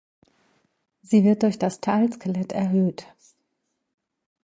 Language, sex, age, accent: German, female, 50-59, Deutschland Deutsch